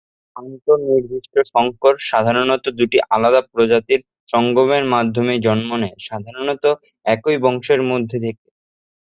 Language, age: Bengali, 19-29